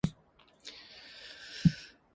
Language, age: English, under 19